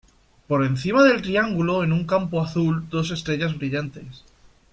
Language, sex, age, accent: Spanish, male, 19-29, España: Centro-Sur peninsular (Madrid, Toledo, Castilla-La Mancha)